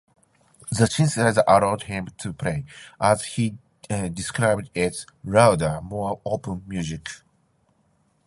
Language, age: English, 50-59